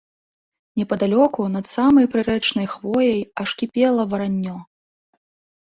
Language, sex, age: Belarusian, female, 19-29